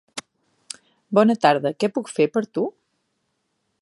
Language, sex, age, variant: Catalan, female, 40-49, Central